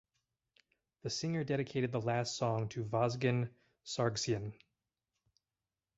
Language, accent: English, United States English